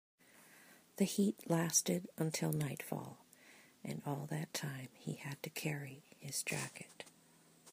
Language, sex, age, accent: English, female, 60-69, Canadian English